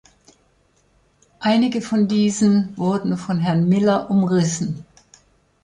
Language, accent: German, Deutschland Deutsch